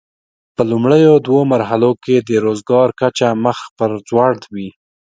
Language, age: Pashto, 19-29